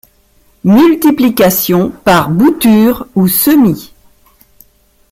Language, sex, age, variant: French, female, 50-59, Français de métropole